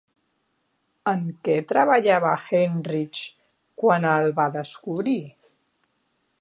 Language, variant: Catalan, Central